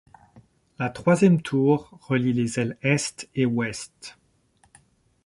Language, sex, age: French, male, 30-39